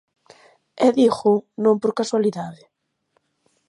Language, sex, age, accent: Galician, female, 30-39, Central (gheada); Normativo (estándar)